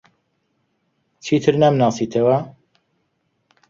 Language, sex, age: Central Kurdish, male, 30-39